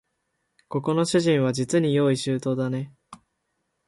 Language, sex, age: Japanese, male, 19-29